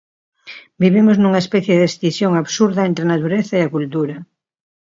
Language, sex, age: Galician, female, 60-69